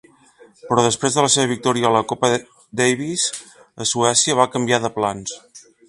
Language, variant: Catalan, Nord-Occidental